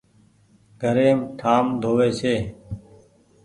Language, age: Goaria, 19-29